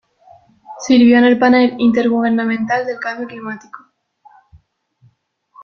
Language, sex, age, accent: Spanish, female, under 19, España: Sur peninsular (Andalucia, Extremadura, Murcia)